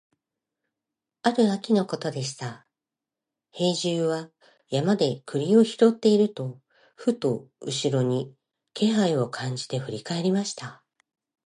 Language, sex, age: Japanese, female, 50-59